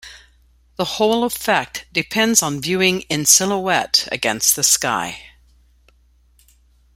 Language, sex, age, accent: English, female, 50-59, United States English